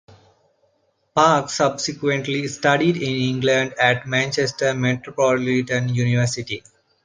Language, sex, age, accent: English, male, 30-39, India and South Asia (India, Pakistan, Sri Lanka)